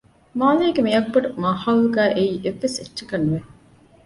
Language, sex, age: Divehi, female, 40-49